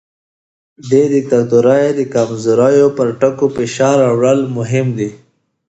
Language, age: Pashto, 19-29